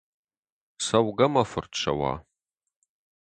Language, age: Ossetic, 30-39